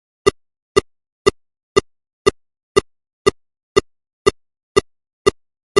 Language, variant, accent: Catalan, Valencià meridional, valencià